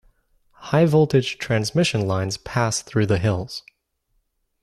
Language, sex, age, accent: English, male, 19-29, United States English